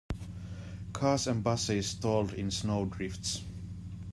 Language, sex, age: English, male, 40-49